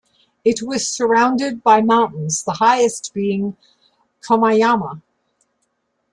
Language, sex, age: English, female, 70-79